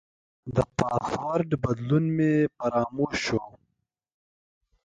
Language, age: Pashto, 19-29